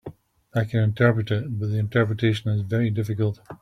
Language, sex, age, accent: English, male, 50-59, Scottish English